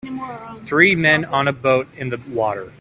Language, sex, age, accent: English, male, 19-29, United States English